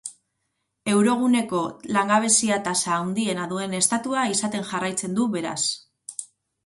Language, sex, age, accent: Basque, female, 40-49, Mendebalekoa (Araba, Bizkaia, Gipuzkoako mendebaleko herri batzuk)